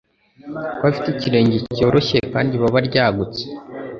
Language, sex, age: Kinyarwanda, male, under 19